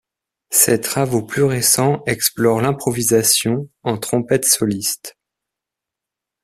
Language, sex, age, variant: French, male, 30-39, Français de métropole